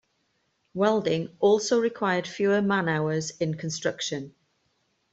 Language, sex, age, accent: English, female, 40-49, Welsh English